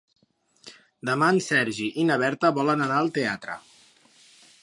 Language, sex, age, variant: Catalan, male, 30-39, Central